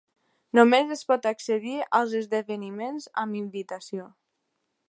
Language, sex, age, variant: Catalan, female, under 19, Nord-Occidental